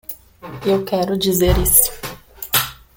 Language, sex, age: Portuguese, female, 19-29